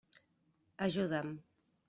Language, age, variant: Catalan, 50-59, Central